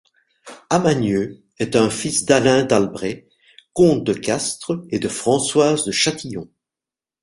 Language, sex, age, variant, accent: French, male, 60-69, Français d'Europe, Français de Belgique